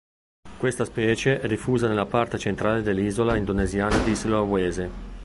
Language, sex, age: Italian, male, 50-59